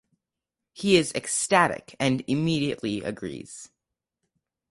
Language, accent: English, United States English